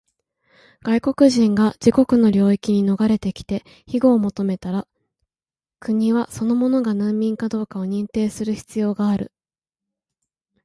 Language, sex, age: Japanese, female, 19-29